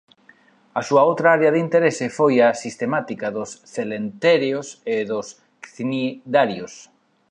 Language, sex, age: Galician, male, 40-49